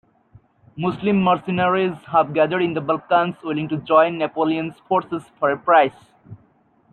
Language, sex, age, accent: English, male, 19-29, England English